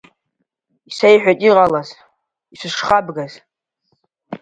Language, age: Abkhazian, under 19